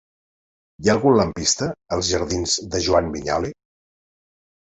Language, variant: Catalan, Central